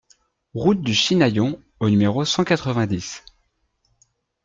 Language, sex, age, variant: French, male, 30-39, Français de métropole